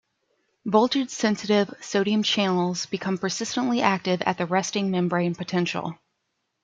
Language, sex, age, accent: English, female, 19-29, United States English